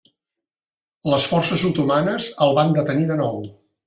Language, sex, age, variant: Catalan, male, 60-69, Central